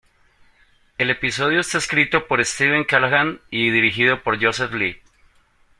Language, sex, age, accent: Spanish, male, 40-49, Andino-Pacífico: Colombia, Perú, Ecuador, oeste de Bolivia y Venezuela andina